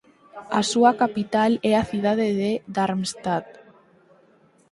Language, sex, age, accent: Galician, female, under 19, Normativo (estándar)